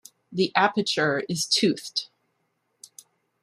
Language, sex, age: English, female, 40-49